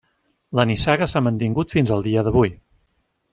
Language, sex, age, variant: Catalan, male, 50-59, Central